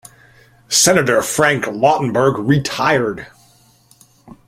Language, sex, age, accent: English, male, 40-49, Canadian English